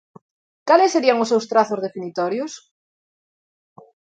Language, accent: Galician, Normativo (estándar)